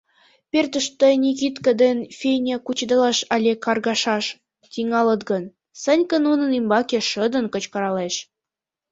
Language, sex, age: Mari, female, under 19